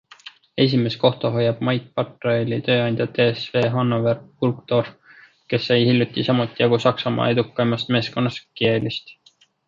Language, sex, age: Estonian, male, 19-29